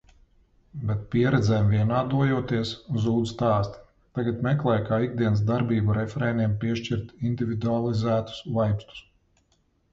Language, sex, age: Latvian, male, 40-49